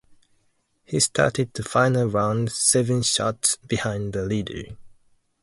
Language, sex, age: English, male, 19-29